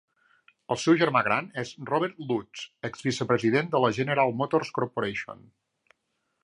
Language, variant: Catalan, Central